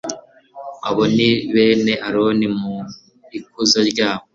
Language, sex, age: Kinyarwanda, male, 19-29